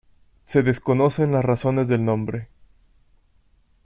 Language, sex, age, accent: Spanish, male, 19-29, México